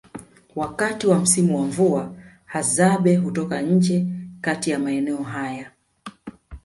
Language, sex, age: Swahili, female, 40-49